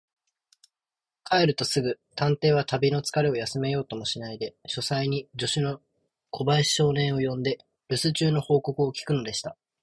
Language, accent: Japanese, 標準語